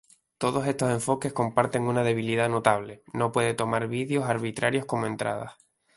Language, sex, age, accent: Spanish, male, 19-29, España: Islas Canarias